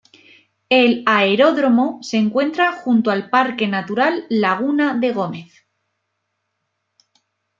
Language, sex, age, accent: Spanish, female, 19-29, España: Norte peninsular (Asturias, Castilla y León, Cantabria, País Vasco, Navarra, Aragón, La Rioja, Guadalajara, Cuenca)